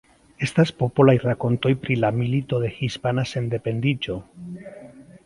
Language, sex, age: Esperanto, male, 50-59